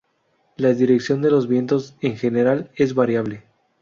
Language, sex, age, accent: Spanish, male, 19-29, México